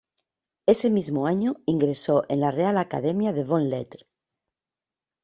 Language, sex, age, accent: Spanish, female, 50-59, España: Norte peninsular (Asturias, Castilla y León, Cantabria, País Vasco, Navarra, Aragón, La Rioja, Guadalajara, Cuenca)